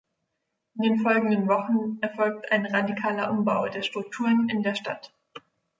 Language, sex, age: German, female, 19-29